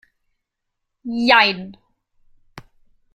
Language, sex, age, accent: German, female, 19-29, Deutschland Deutsch